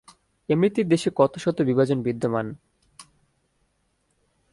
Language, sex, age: Bengali, male, 19-29